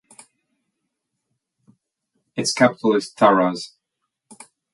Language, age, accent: English, 30-39, Southern African (South Africa, Zimbabwe, Namibia)